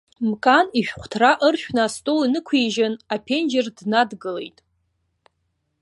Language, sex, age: Abkhazian, female, 19-29